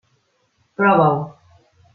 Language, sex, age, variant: Catalan, female, 50-59, Central